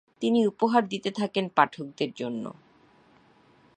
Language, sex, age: Bengali, female, 30-39